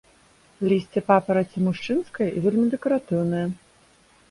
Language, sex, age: Belarusian, female, 30-39